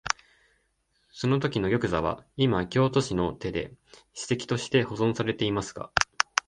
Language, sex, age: Japanese, male, 19-29